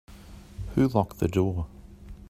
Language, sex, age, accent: English, male, 50-59, Australian English